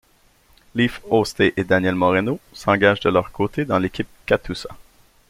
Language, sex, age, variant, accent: French, male, 30-39, Français d'Amérique du Nord, Français du Canada